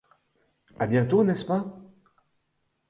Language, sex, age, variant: French, male, 60-69, Français de métropole